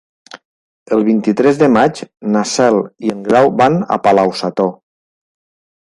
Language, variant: Catalan, Nord-Occidental